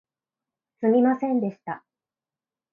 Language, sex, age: Japanese, female, 19-29